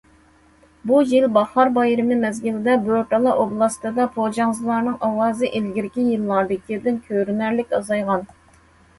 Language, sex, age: Uyghur, female, 30-39